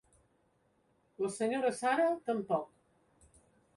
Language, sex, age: Catalan, female, 70-79